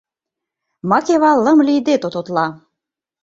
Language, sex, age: Mari, female, 40-49